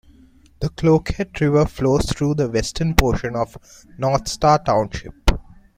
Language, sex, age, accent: English, male, 19-29, England English